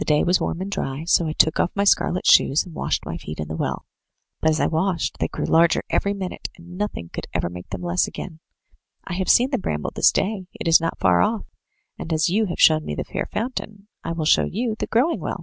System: none